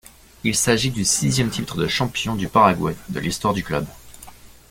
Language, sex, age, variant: French, male, 19-29, Français de métropole